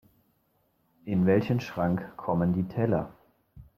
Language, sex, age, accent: German, male, 40-49, Deutschland Deutsch